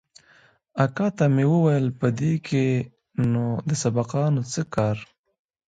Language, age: Pashto, 19-29